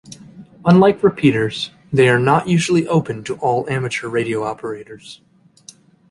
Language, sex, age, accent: English, male, 19-29, United States English